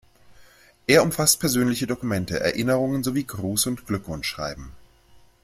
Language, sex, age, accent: German, male, 30-39, Deutschland Deutsch